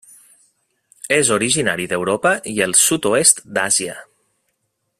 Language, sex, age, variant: Catalan, male, 30-39, Nord-Occidental